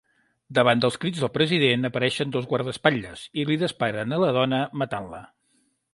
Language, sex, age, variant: Catalan, male, 50-59, Central